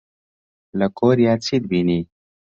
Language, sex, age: Central Kurdish, male, 19-29